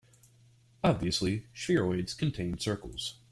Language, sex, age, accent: English, male, 19-29, United States English